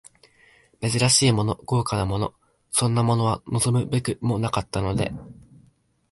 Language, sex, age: Japanese, male, 19-29